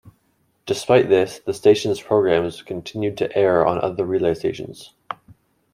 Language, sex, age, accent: English, male, under 19, United States English